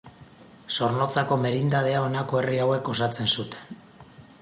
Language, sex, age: Basque, male, 50-59